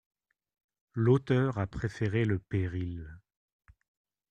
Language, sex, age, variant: French, male, 30-39, Français de métropole